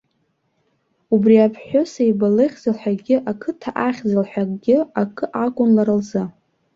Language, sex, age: Abkhazian, female, under 19